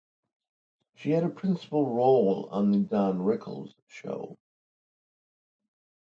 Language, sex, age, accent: English, male, 60-69, United States English